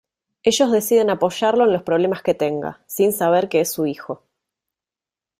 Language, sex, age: Spanish, female, 30-39